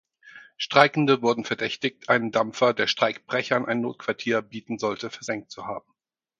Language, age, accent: German, 40-49, Deutschland Deutsch